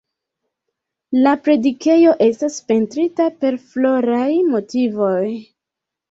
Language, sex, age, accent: Esperanto, female, 19-29, Internacia